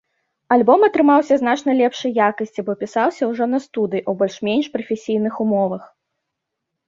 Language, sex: Belarusian, female